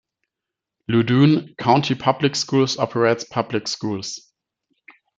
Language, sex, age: English, male, 19-29